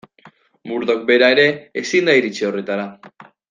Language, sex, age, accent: Basque, male, 19-29, Mendebalekoa (Araba, Bizkaia, Gipuzkoako mendebaleko herri batzuk)